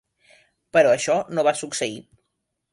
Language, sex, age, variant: Catalan, female, 50-59, Central